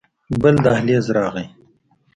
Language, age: Pashto, 40-49